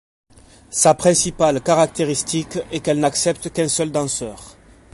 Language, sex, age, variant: French, male, 40-49, Français de métropole